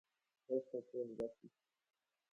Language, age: Central Kurdish, 19-29